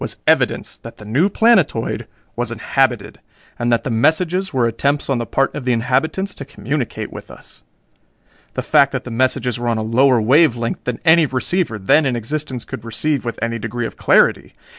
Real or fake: real